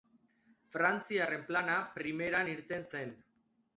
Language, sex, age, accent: Basque, male, 30-39, Mendebalekoa (Araba, Bizkaia, Gipuzkoako mendebaleko herri batzuk)